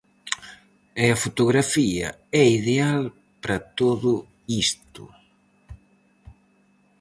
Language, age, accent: Galician, 50-59, Central (gheada)